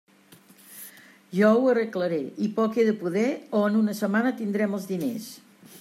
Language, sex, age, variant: Catalan, female, 70-79, Central